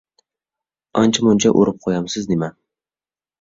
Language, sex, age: Uyghur, male, 19-29